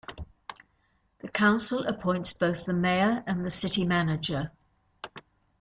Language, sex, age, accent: English, female, 70-79, England English